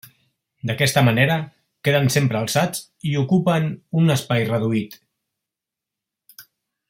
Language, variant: Catalan, Central